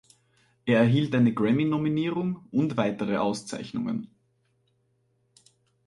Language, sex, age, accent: German, male, 19-29, Österreichisches Deutsch